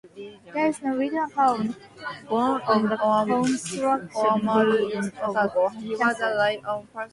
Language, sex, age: English, female, 19-29